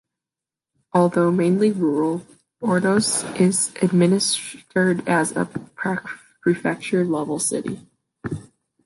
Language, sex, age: English, female, under 19